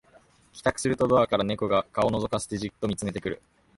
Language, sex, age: Japanese, male, 19-29